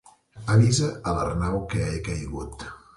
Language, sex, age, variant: Catalan, male, 30-39, Septentrional